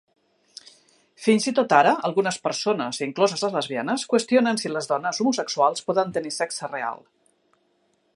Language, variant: Catalan, Central